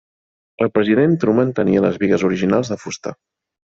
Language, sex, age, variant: Catalan, male, 30-39, Central